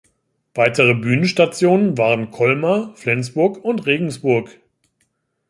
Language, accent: German, Deutschland Deutsch